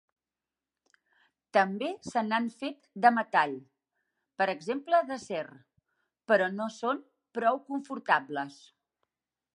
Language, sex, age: Catalan, female, 40-49